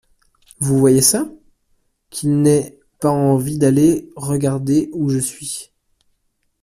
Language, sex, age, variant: French, male, 19-29, Français de métropole